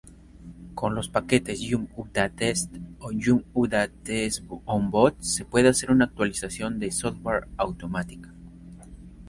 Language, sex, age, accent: Spanish, male, 19-29, Andino-Pacífico: Colombia, Perú, Ecuador, oeste de Bolivia y Venezuela andina